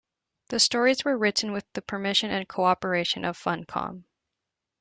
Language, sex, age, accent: English, female, 19-29, Canadian English